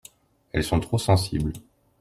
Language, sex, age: French, male, 30-39